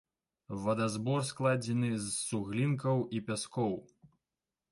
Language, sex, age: Belarusian, male, 19-29